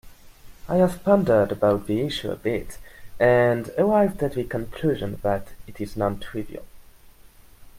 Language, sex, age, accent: English, male, 19-29, United States English